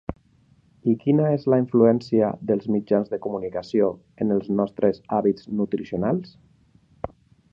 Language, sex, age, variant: Catalan, male, 40-49, Nord-Occidental